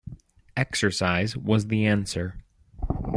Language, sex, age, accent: English, male, 19-29, United States English